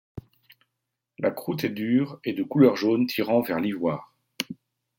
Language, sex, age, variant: French, male, 40-49, Français de métropole